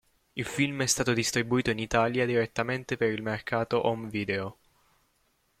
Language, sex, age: Italian, male, 19-29